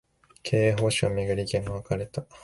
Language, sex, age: Japanese, male, 19-29